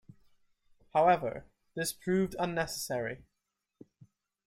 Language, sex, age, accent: English, male, 19-29, United States English